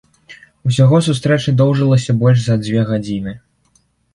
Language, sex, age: Belarusian, male, under 19